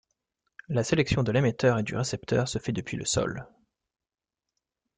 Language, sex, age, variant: French, male, 19-29, Français de métropole